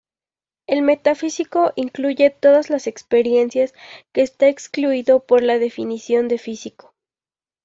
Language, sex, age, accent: Spanish, female, 19-29, México